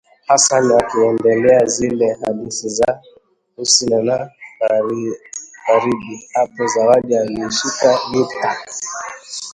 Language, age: Swahili, 30-39